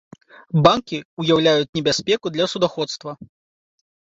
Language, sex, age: Belarusian, male, 30-39